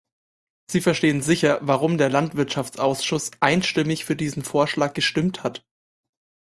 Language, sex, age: German, male, 19-29